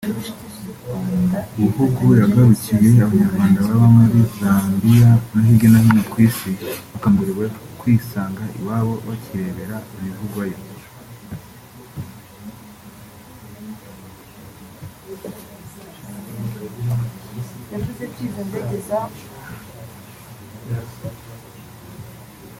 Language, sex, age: Kinyarwanda, male, 19-29